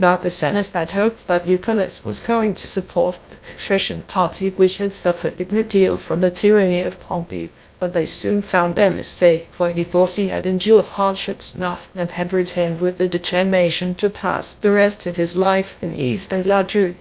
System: TTS, GlowTTS